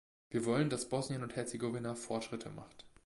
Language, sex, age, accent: German, male, 19-29, Deutschland Deutsch